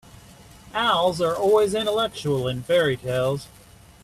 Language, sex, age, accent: English, male, 50-59, United States English